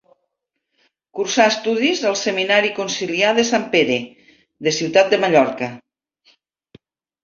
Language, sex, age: Catalan, female, 50-59